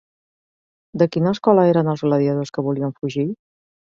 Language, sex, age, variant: Catalan, female, 40-49, Central